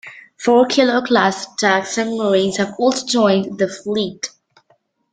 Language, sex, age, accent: English, female, under 19, United States English